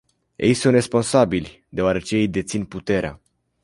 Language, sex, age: Romanian, male, 19-29